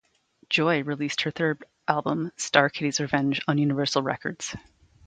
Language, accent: English, Canadian English